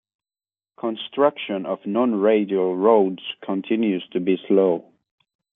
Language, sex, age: English, male, 19-29